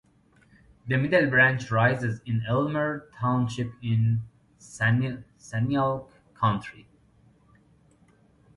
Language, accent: English, United States English